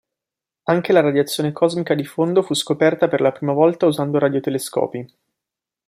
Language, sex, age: Italian, male, 19-29